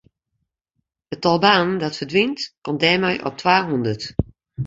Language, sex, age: Western Frisian, female, 50-59